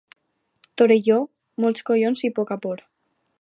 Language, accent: Catalan, valencià